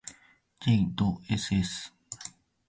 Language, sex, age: Japanese, male, 19-29